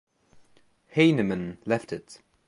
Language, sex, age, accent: English, male, under 19, England English